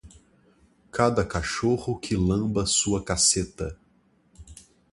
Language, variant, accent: Portuguese, Portuguese (Brasil), Mineiro